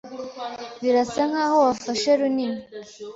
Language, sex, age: Kinyarwanda, female, 19-29